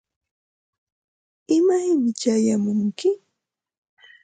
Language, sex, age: Ambo-Pasco Quechua, female, 19-29